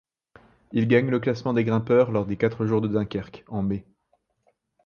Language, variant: French, Français de métropole